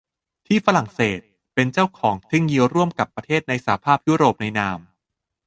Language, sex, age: Thai, male, 40-49